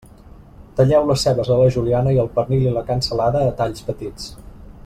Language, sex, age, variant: Catalan, male, 30-39, Balear